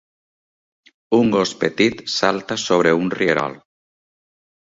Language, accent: Catalan, valencià